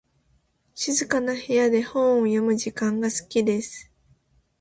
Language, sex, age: Japanese, female, 19-29